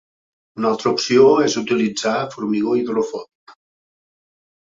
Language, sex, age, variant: Catalan, male, 50-59, Central